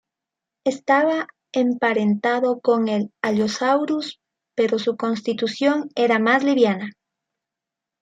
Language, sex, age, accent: Spanish, female, 30-39, Andino-Pacífico: Colombia, Perú, Ecuador, oeste de Bolivia y Venezuela andina